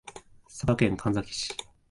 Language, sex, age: Japanese, male, 19-29